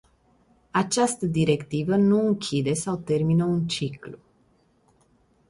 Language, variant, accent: Romanian, Romanian-Romania, Muntenesc